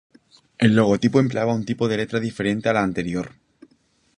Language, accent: Spanish, España: Centro-Sur peninsular (Madrid, Toledo, Castilla-La Mancha)